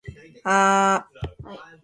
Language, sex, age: Japanese, female, 40-49